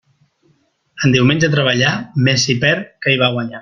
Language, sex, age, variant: Catalan, male, 30-39, Central